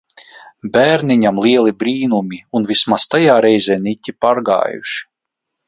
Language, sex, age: Latvian, male, 40-49